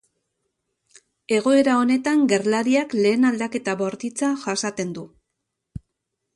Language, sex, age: Basque, female, 50-59